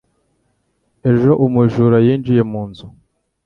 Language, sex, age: Kinyarwanda, male, 19-29